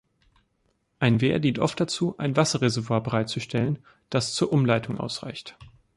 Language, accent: German, Deutschland Deutsch